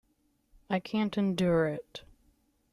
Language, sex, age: English, male, 19-29